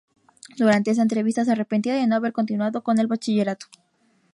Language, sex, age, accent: Spanish, female, 19-29, México